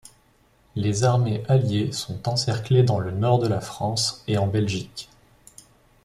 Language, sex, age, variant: French, male, 19-29, Français de métropole